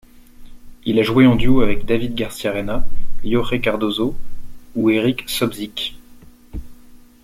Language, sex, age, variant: French, male, 19-29, Français de métropole